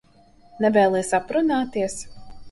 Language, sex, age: Latvian, female, 30-39